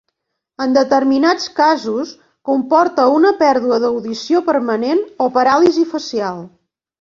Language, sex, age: Catalan, female, 50-59